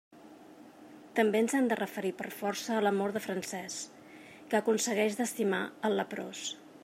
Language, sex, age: Catalan, female, 40-49